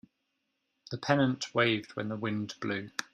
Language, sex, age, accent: English, male, 30-39, England English